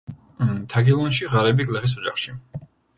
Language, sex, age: Georgian, male, 30-39